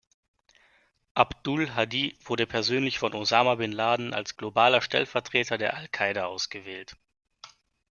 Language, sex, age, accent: German, male, 19-29, Deutschland Deutsch